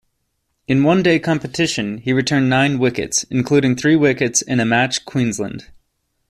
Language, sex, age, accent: English, male, 19-29, United States English